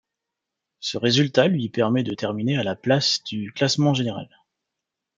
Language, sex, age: French, male, 30-39